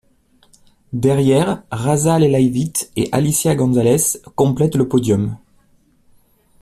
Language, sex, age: French, male, 40-49